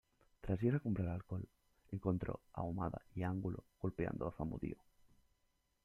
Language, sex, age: Spanish, male, 19-29